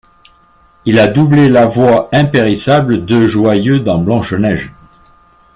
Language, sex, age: French, male, 70-79